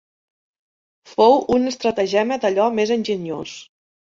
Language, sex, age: Catalan, female, 30-39